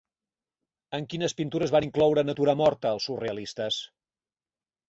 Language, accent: Catalan, nord-oriental